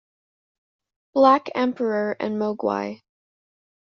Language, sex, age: English, female, under 19